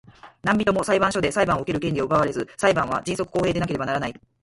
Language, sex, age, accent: Japanese, female, 40-49, 関西弁